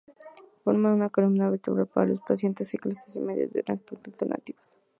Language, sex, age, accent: Spanish, female, under 19, México